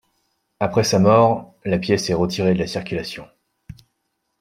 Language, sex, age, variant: French, male, 19-29, Français de métropole